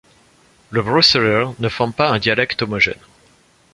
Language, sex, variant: French, male, Français de métropole